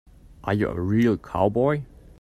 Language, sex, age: English, male, under 19